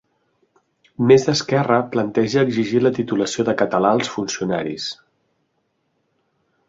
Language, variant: Catalan, Central